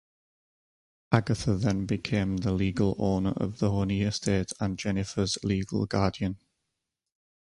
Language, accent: English, England English